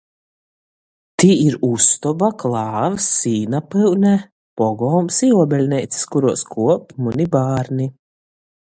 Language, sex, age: Latgalian, female, 30-39